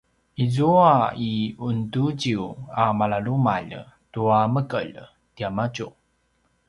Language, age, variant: Paiwan, 30-39, pinayuanan a kinaikacedasan (東排灣語)